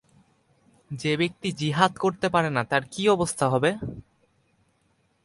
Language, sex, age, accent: Bengali, male, under 19, প্রমিত